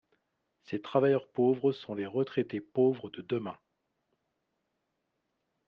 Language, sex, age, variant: French, male, 40-49, Français de métropole